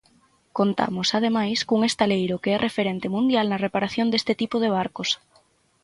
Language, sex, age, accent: Galician, female, 19-29, Central (gheada); Normativo (estándar)